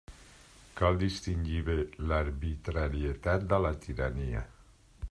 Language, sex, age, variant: Catalan, male, 50-59, Central